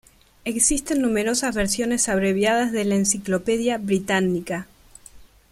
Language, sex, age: Spanish, female, 19-29